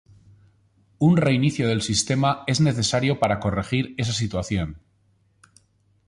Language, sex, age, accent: Spanish, male, 50-59, España: Norte peninsular (Asturias, Castilla y León, Cantabria, País Vasco, Navarra, Aragón, La Rioja, Guadalajara, Cuenca)